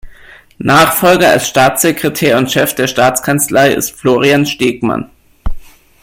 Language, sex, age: German, male, 30-39